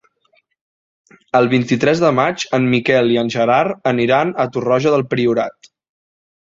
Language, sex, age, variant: Catalan, male, 19-29, Central